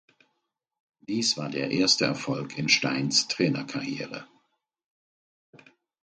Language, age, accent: German, 50-59, Deutschland Deutsch